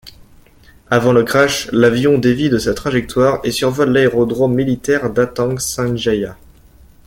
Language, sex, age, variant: French, male, under 19, Français de métropole